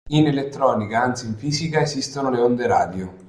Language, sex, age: Italian, male, 19-29